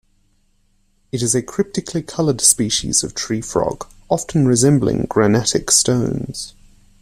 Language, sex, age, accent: English, male, 19-29, Australian English